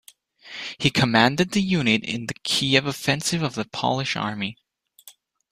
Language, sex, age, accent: English, male, under 19, United States English